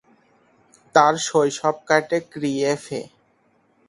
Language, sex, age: Bengali, male, 19-29